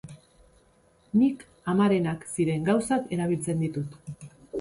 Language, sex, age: Basque, female, 40-49